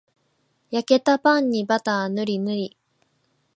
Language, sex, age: Japanese, female, 19-29